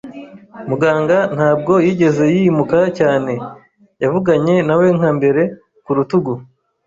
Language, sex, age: Kinyarwanda, male, 30-39